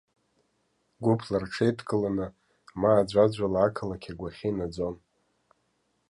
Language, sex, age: Abkhazian, male, 30-39